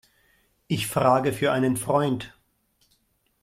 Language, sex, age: German, male, 50-59